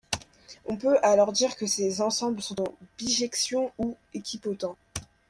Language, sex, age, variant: French, female, under 19, Français de métropole